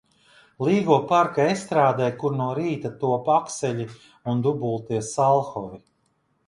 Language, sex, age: Latvian, male, 40-49